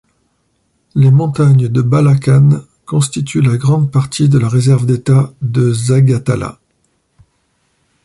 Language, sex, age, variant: French, male, 40-49, Français de métropole